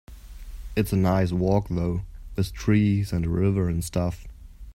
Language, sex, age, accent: English, male, 19-29, United States English